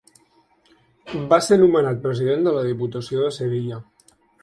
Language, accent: Catalan, central; septentrional